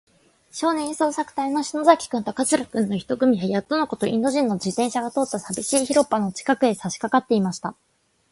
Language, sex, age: Japanese, female, 19-29